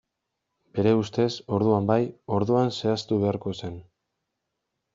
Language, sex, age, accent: Basque, male, 19-29, Erdialdekoa edo Nafarra (Gipuzkoa, Nafarroa)